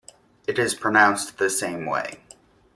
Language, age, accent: English, 19-29, United States English